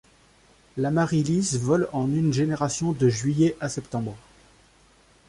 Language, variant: French, Français de métropole